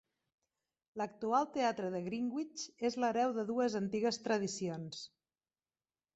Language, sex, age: Catalan, female, 50-59